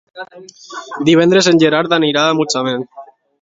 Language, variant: Catalan, Alacantí